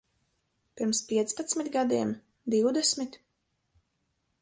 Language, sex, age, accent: Latvian, female, 19-29, Vidus dialekts